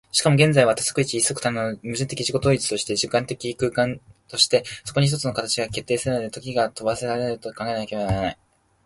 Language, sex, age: Japanese, male, 19-29